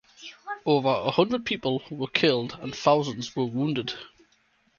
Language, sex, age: English, male, 30-39